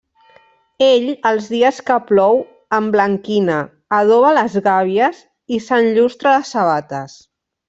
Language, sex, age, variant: Catalan, female, 40-49, Central